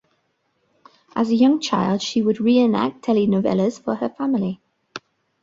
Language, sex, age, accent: English, female, 40-49, England English